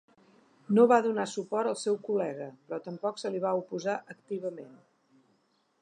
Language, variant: Catalan, Central